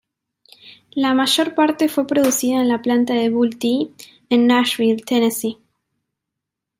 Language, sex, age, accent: Spanish, female, 19-29, Rioplatense: Argentina, Uruguay, este de Bolivia, Paraguay